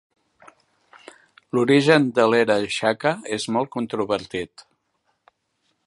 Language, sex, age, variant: Catalan, male, 60-69, Central